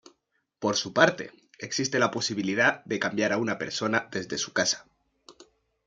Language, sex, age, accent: Spanish, male, 19-29, España: Norte peninsular (Asturias, Castilla y León, Cantabria, País Vasco, Navarra, Aragón, La Rioja, Guadalajara, Cuenca)